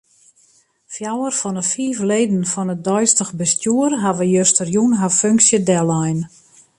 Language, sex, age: Western Frisian, female, 50-59